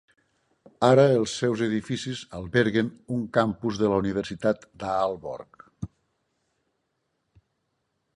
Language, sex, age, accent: Catalan, male, 60-69, valencià